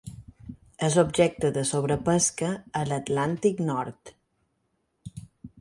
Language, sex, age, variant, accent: Catalan, female, 40-49, Balear, mallorquí